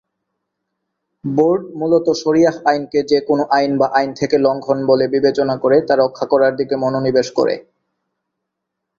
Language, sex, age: Bengali, male, 19-29